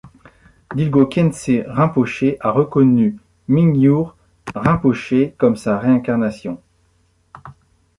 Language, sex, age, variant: French, male, 50-59, Français de métropole